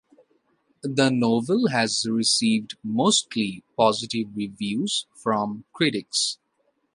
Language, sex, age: English, male, 19-29